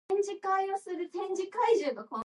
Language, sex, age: English, female, 19-29